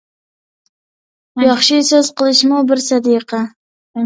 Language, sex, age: Uyghur, male, under 19